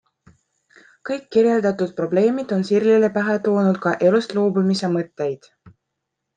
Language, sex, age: Estonian, female, 19-29